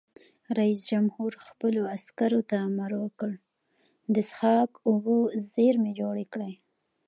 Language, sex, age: Pashto, female, 19-29